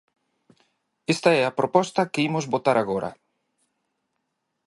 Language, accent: Galician, Normativo (estándar)